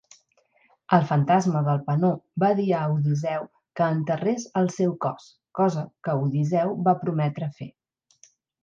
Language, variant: Catalan, Central